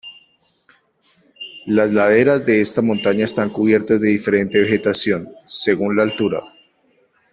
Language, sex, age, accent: Spanish, male, 30-39, Andino-Pacífico: Colombia, Perú, Ecuador, oeste de Bolivia y Venezuela andina